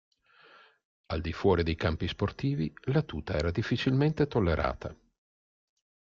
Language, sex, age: Italian, male, 50-59